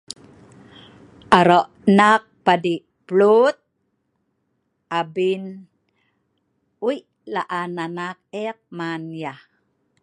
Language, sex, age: Sa'ban, female, 50-59